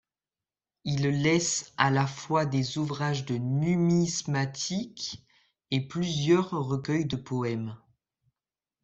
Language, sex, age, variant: French, male, under 19, Français de métropole